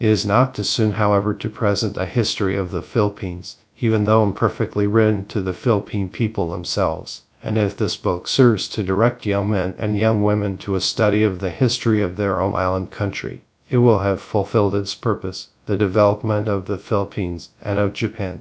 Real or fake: fake